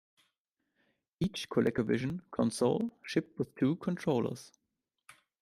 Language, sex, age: English, male, 19-29